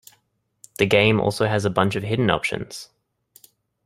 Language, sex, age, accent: English, male, 19-29, Australian English